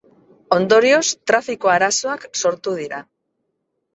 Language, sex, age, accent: Basque, female, 50-59, Mendebalekoa (Araba, Bizkaia, Gipuzkoako mendebaleko herri batzuk)